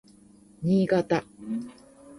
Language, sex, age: Japanese, female, 50-59